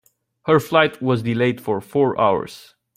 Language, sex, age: English, male, 19-29